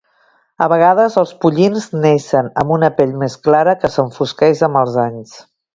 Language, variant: Catalan, Septentrional